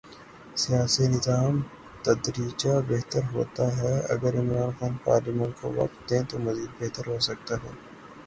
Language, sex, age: Urdu, male, 19-29